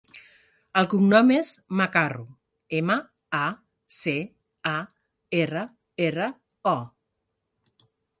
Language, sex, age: Catalan, female, 40-49